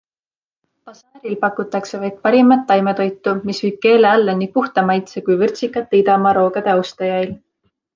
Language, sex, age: Estonian, female, 19-29